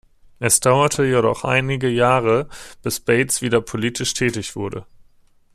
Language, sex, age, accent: German, male, 19-29, Deutschland Deutsch